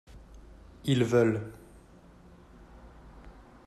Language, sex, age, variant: French, male, 19-29, Français de métropole